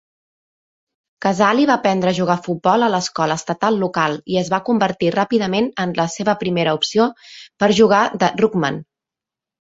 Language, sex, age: Catalan, female, 30-39